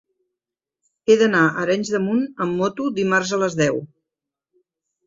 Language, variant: Catalan, Central